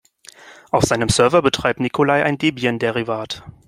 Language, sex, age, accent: German, male, 19-29, Deutschland Deutsch